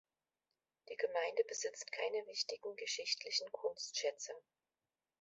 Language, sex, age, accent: German, female, 30-39, Deutschland Deutsch